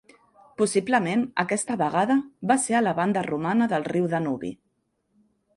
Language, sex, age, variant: Catalan, female, 40-49, Central